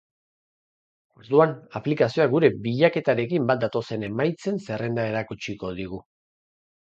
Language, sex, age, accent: Basque, male, 40-49, Mendebalekoa (Araba, Bizkaia, Gipuzkoako mendebaleko herri batzuk)